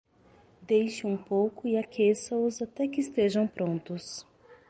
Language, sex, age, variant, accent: Portuguese, female, 30-39, Portuguese (Brasil), Paulista